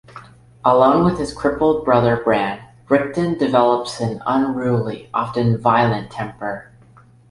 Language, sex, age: English, male, under 19